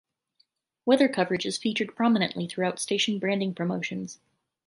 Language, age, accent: English, 30-39, United States English